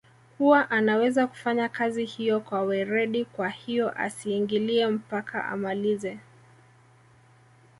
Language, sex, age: Swahili, male, 30-39